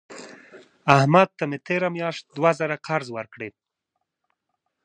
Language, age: Pashto, 19-29